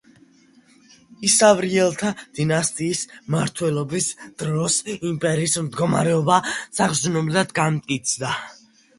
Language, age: Georgian, 19-29